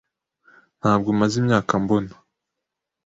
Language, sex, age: Kinyarwanda, male, 19-29